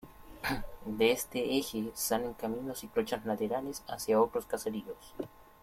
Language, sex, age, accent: Spanish, male, 19-29, Chileno: Chile, Cuyo